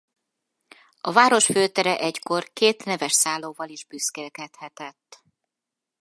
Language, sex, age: Hungarian, female, 50-59